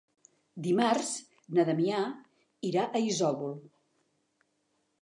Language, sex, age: Catalan, female, 60-69